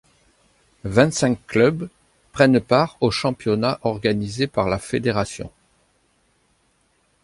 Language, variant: French, Français de métropole